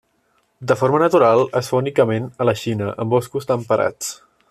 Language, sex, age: Catalan, male, 19-29